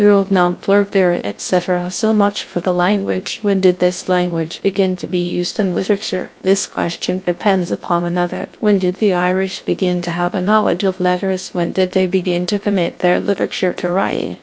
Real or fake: fake